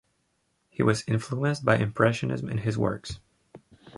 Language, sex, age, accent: English, male, 19-29, United States English